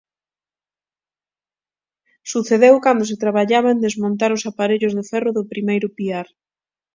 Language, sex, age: Galician, female, 30-39